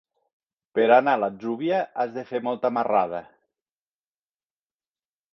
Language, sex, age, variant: Catalan, male, 40-49, Nord-Occidental